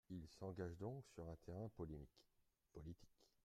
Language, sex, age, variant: French, male, 40-49, Français de métropole